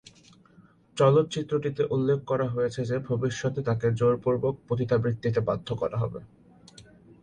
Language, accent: Bengali, প্রমিত